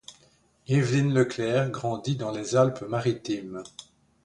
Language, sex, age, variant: French, male, 60-69, Français de métropole